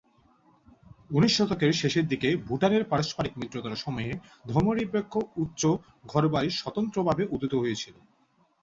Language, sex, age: Bengali, male, 19-29